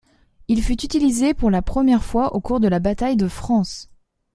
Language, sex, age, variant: French, female, 19-29, Français de métropole